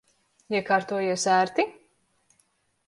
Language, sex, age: Latvian, female, 19-29